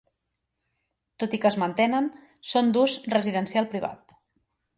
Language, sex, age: Catalan, female, 30-39